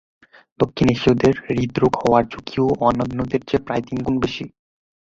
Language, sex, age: Bengali, male, 19-29